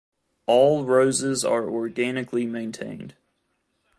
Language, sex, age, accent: English, male, 19-29, United States English